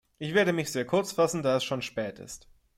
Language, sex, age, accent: German, male, 30-39, Deutschland Deutsch